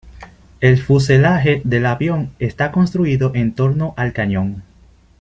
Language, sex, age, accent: Spanish, male, 19-29, Caribe: Cuba, Venezuela, Puerto Rico, República Dominicana, Panamá, Colombia caribeña, México caribeño, Costa del golfo de México